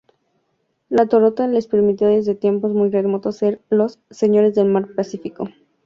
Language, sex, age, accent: Spanish, female, 19-29, México